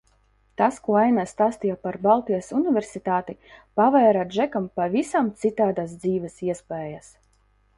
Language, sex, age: Latvian, female, 19-29